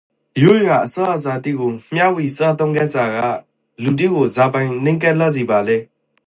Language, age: Rakhine, 30-39